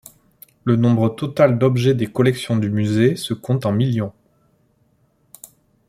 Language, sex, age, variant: French, male, 30-39, Français de métropole